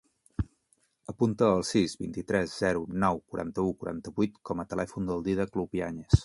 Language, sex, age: Catalan, male, 40-49